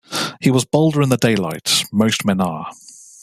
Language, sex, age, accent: English, male, 30-39, England English